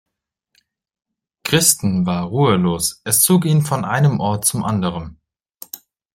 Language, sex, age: German, male, 19-29